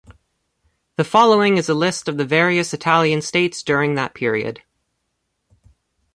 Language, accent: English, United States English